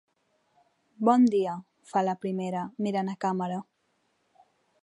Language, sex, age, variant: Catalan, female, 19-29, Central